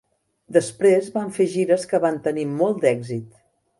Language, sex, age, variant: Catalan, female, 60-69, Central